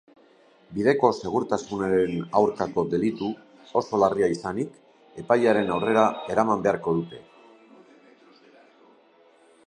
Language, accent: Basque, Mendebalekoa (Araba, Bizkaia, Gipuzkoako mendebaleko herri batzuk)